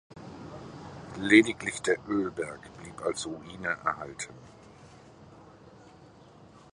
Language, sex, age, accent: German, male, 50-59, Deutschland Deutsch